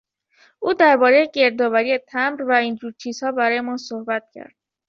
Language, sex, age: Persian, female, under 19